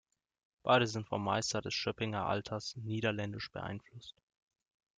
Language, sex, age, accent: German, male, 19-29, Deutschland Deutsch